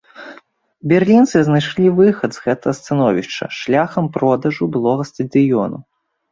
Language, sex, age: Belarusian, male, under 19